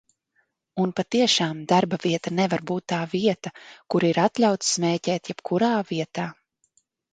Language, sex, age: Latvian, female, 30-39